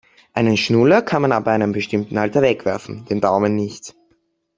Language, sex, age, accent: German, male, under 19, Österreichisches Deutsch